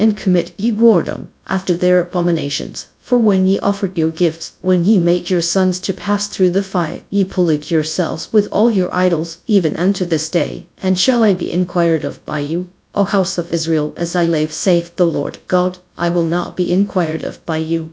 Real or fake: fake